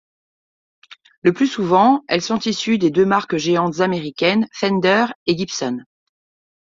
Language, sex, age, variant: French, female, 40-49, Français de métropole